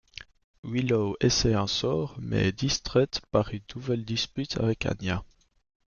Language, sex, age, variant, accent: French, male, 19-29, Français d'Europe, Français de Belgique